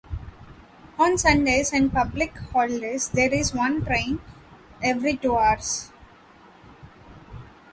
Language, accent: English, United States English